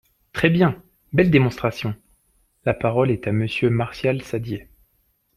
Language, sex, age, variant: French, male, 30-39, Français de métropole